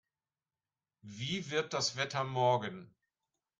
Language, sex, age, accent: German, male, 60-69, Deutschland Deutsch